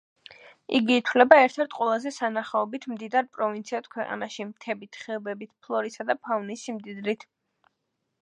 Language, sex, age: Georgian, female, 19-29